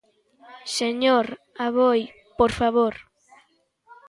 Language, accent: Galician, Normativo (estándar)